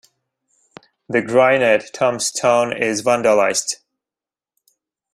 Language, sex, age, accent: English, male, 30-39, United States English